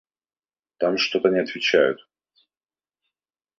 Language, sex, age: Russian, male, 19-29